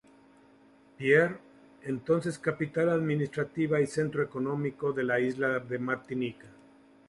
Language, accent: Spanish, México